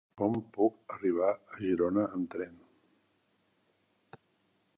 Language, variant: Catalan, Central